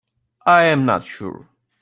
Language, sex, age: English, male, 19-29